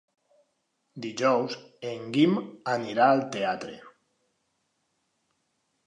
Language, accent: Catalan, valencià